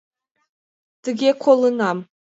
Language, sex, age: Mari, female, 19-29